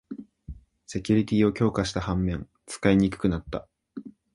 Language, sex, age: Japanese, male, 19-29